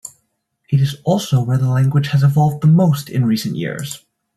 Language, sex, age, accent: English, male, under 19, United States English